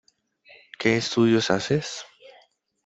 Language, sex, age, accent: Spanish, male, 19-29, Andino-Pacífico: Colombia, Perú, Ecuador, oeste de Bolivia y Venezuela andina